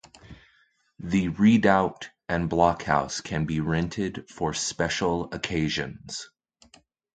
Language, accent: English, United States English